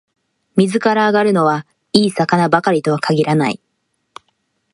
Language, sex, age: Japanese, female, 19-29